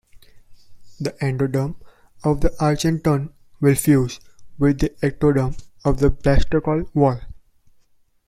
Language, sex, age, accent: English, male, 19-29, India and South Asia (India, Pakistan, Sri Lanka)